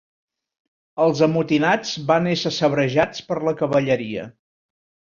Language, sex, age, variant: Catalan, male, 50-59, Central